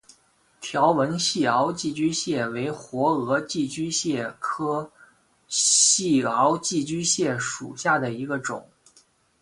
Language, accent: Chinese, 出生地：山东省